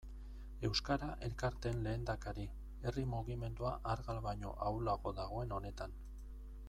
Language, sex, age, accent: Basque, male, 40-49, Erdialdekoa edo Nafarra (Gipuzkoa, Nafarroa)